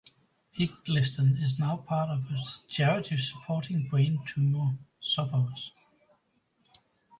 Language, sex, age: English, male, 40-49